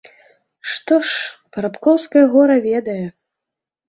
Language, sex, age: Belarusian, female, 30-39